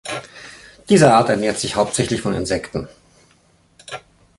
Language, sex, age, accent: German, male, 50-59, Deutschland Deutsch